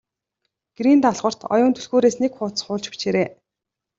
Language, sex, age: Mongolian, female, 19-29